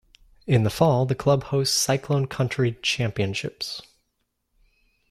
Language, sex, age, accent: English, male, 19-29, United States English